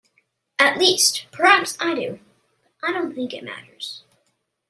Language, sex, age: English, male, under 19